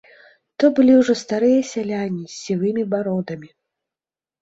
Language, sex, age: Belarusian, female, 30-39